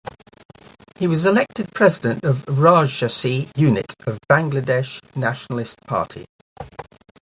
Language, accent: English, England English